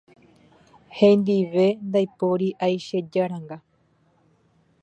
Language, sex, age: Guarani, female, 19-29